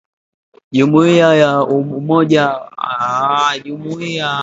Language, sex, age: Swahili, male, 19-29